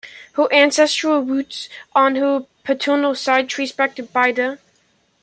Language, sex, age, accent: English, male, under 19, England English